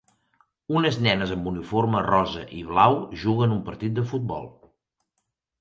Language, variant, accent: Catalan, Central, tarragoní